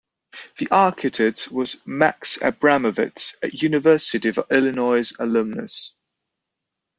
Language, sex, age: English, male, 30-39